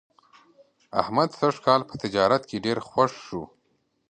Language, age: Pashto, 30-39